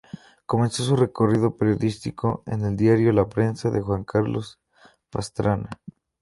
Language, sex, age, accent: Spanish, male, 19-29, México